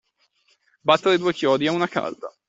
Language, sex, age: Italian, male, 19-29